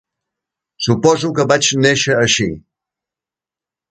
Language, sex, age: Catalan, male, 70-79